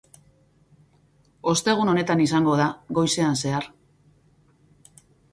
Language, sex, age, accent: Basque, female, 40-49, Mendebalekoa (Araba, Bizkaia, Gipuzkoako mendebaleko herri batzuk)